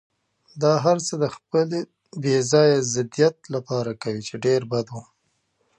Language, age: Pashto, 30-39